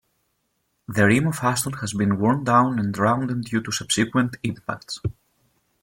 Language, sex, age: English, male, 30-39